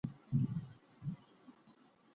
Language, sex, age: Urdu, male, 19-29